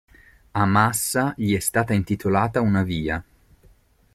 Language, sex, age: Italian, male, 30-39